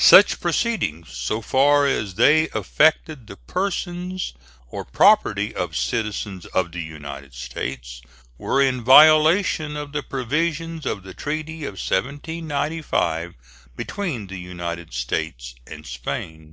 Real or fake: real